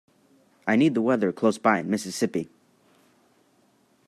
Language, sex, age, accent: English, male, under 19, United States English